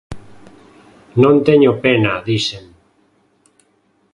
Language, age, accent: Galician, 40-49, Normativo (estándar)